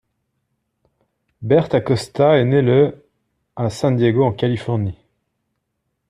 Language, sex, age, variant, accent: French, male, 40-49, Français d'Europe, Français de Suisse